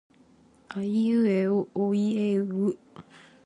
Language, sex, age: Japanese, female, 19-29